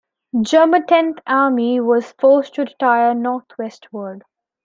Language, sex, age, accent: English, female, 19-29, India and South Asia (India, Pakistan, Sri Lanka)